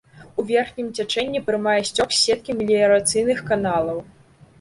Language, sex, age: Belarusian, female, 19-29